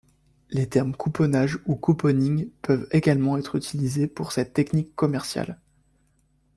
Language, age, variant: French, 19-29, Français de métropole